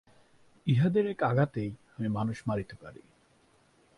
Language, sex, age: Bengali, male, 19-29